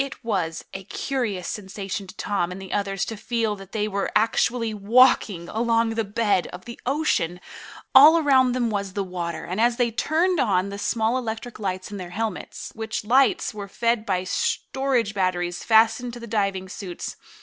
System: none